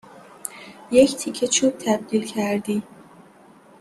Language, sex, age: Persian, female, 19-29